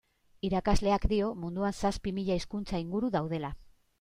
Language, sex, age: Basque, female, 40-49